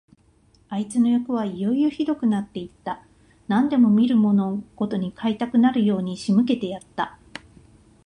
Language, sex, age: Japanese, female, 50-59